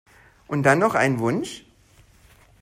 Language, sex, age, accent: German, male, 30-39, Deutschland Deutsch